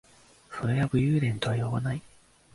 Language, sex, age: Japanese, male, 19-29